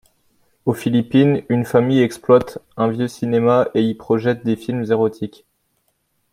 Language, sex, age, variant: French, male, 19-29, Français de métropole